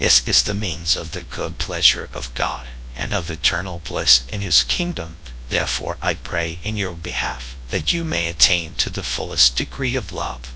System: TTS, GradTTS